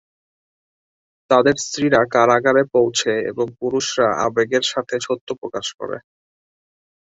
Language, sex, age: Bengali, male, 19-29